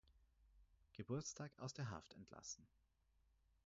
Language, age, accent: German, 30-39, Österreichisches Deutsch